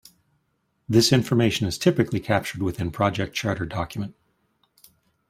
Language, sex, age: English, male, 40-49